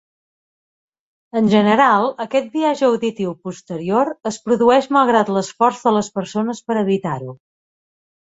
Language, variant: Catalan, Central